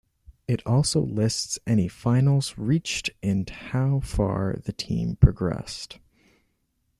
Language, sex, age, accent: English, male, under 19, Canadian English